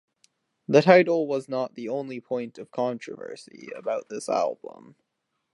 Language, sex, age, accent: English, male, under 19, United States English